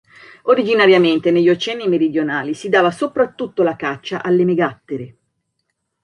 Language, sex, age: Italian, female, 40-49